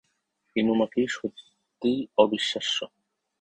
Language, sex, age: Bengali, male, 30-39